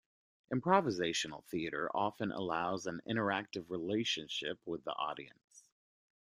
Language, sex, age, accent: English, male, 30-39, United States English